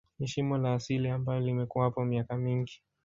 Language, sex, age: Swahili, male, 19-29